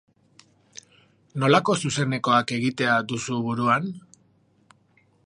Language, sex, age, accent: Basque, male, 30-39, Mendebalekoa (Araba, Bizkaia, Gipuzkoako mendebaleko herri batzuk)